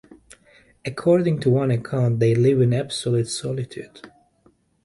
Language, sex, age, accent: English, male, 30-39, England English